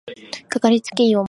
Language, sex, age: Japanese, female, 19-29